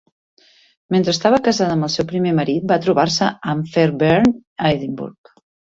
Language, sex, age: Catalan, female, 50-59